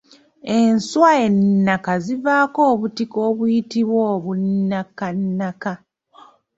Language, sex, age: Ganda, female, 19-29